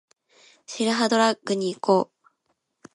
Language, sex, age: Japanese, female, under 19